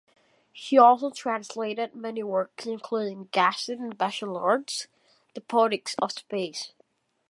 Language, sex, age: English, male, under 19